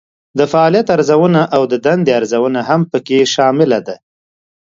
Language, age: Pashto, 30-39